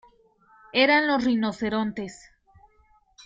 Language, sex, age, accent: Spanish, female, 19-29, México